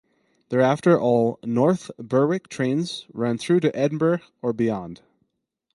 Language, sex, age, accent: English, male, 30-39, United States English